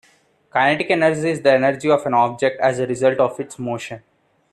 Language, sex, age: English, male, under 19